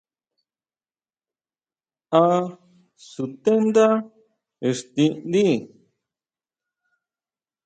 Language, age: Huautla Mazatec, 19-29